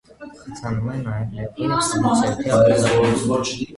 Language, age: Armenian, under 19